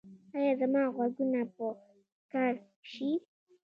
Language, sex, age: Pashto, female, under 19